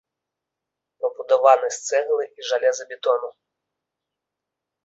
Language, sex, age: Belarusian, male, 30-39